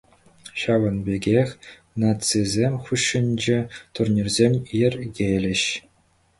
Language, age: Chuvash, 19-29